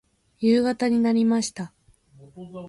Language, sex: Japanese, female